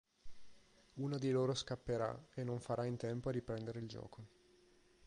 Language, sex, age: Italian, male, 30-39